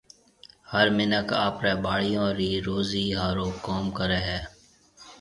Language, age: Marwari (Pakistan), 30-39